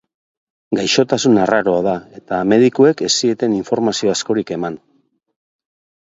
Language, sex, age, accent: Basque, male, 50-59, Mendebalekoa (Araba, Bizkaia, Gipuzkoako mendebaleko herri batzuk)